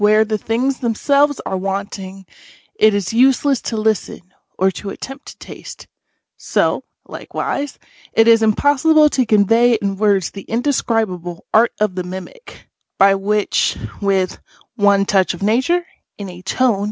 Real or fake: real